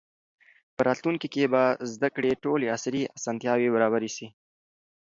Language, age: Pashto, 19-29